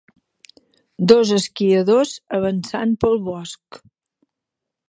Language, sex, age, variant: Catalan, female, 50-59, Central